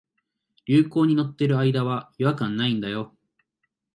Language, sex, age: Japanese, male, 19-29